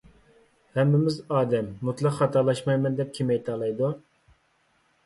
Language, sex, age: Uyghur, male, 30-39